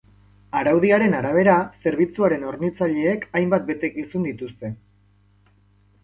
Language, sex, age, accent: Basque, male, 19-29, Erdialdekoa edo Nafarra (Gipuzkoa, Nafarroa)